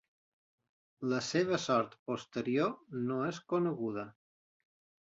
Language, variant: Catalan, Balear